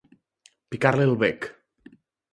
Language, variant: Catalan, Central